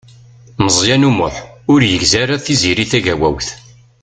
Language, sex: Kabyle, male